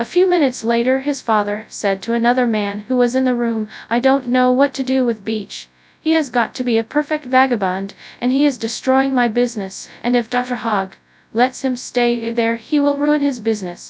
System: TTS, FastPitch